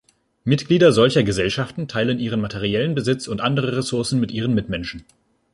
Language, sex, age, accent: German, male, 19-29, Deutschland Deutsch